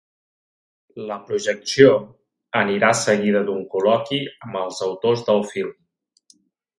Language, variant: Catalan, Septentrional